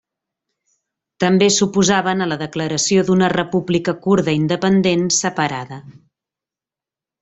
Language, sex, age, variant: Catalan, female, 40-49, Central